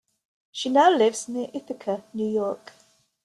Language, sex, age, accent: English, female, 50-59, England English